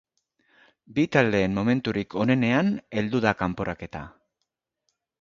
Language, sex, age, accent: Basque, male, 50-59, Mendebalekoa (Araba, Bizkaia, Gipuzkoako mendebaleko herri batzuk)